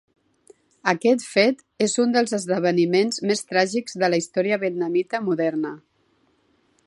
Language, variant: Catalan, Central